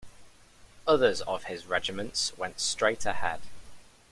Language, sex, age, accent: English, male, 19-29, England English